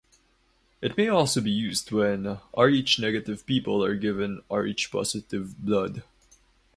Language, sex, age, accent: English, male, 19-29, Filipino